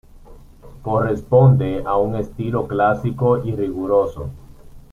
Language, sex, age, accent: Spanish, male, 19-29, Caribe: Cuba, Venezuela, Puerto Rico, República Dominicana, Panamá, Colombia caribeña, México caribeño, Costa del golfo de México